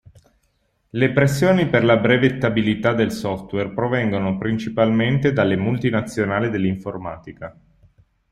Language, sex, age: Italian, male, 30-39